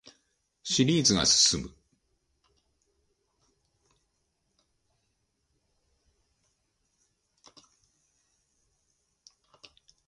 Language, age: Japanese, 50-59